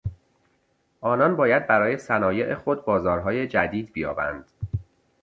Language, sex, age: Persian, male, 30-39